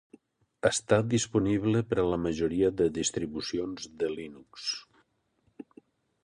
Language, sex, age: Catalan, male, 50-59